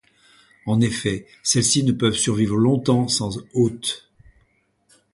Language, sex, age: French, male, 60-69